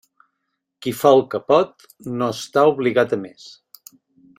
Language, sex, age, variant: Catalan, male, 50-59, Central